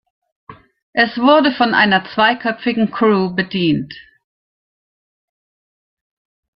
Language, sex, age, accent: German, female, 60-69, Deutschland Deutsch